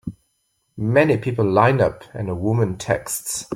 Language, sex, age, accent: English, male, 40-49, England English